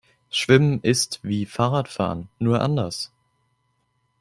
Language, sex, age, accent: German, male, 19-29, Deutschland Deutsch